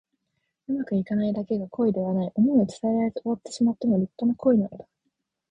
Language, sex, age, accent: Japanese, female, 19-29, 標準語